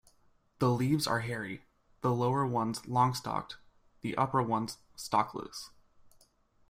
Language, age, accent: English, 19-29, United States English